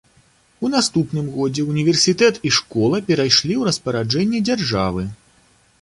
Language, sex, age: Belarusian, male, 30-39